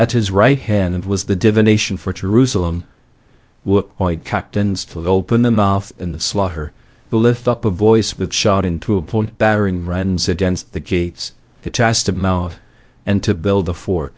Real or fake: fake